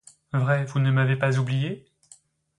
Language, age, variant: French, 19-29, Français de métropole